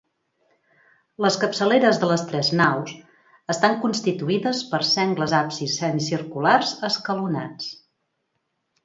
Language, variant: Catalan, Central